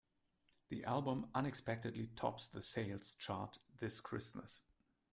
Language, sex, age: English, male, 50-59